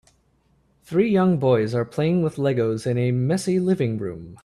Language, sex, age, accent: English, male, 30-39, United States English